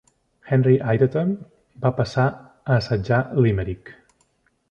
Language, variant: Catalan, Central